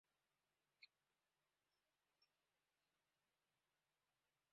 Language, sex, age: Indonesian, male, 30-39